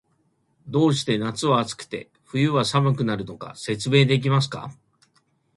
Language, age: Japanese, 60-69